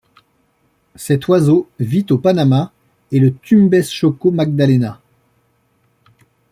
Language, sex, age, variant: French, male, 40-49, Français de métropole